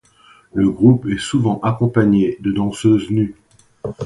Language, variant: French, Français de métropole